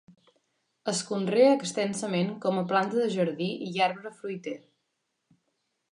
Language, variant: Catalan, Central